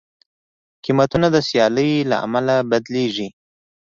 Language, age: Pashto, 19-29